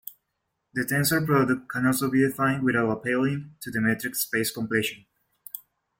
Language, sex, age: English, male, 19-29